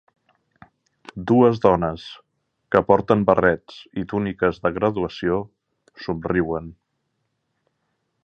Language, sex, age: Catalan, male, 40-49